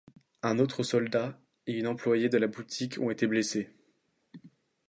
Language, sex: French, male